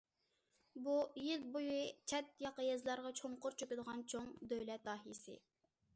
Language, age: Uyghur, 19-29